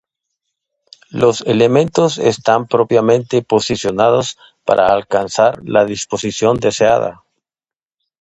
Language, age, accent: Spanish, 50-59, América central